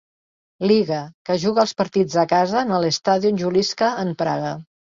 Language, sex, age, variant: Catalan, female, 60-69, Central